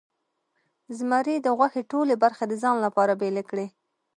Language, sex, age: Pashto, female, 19-29